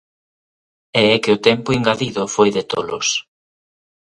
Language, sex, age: Galician, male, 30-39